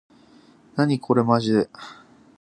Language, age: Japanese, 19-29